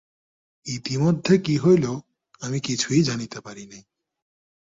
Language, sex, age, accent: Bengali, male, 19-29, প্রমিত